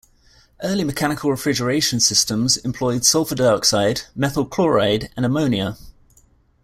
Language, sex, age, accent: English, male, 30-39, England English